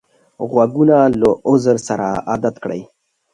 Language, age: Pashto, 19-29